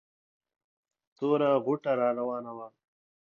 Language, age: Pashto, 30-39